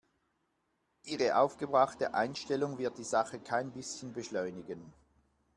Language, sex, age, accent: German, male, 50-59, Schweizerdeutsch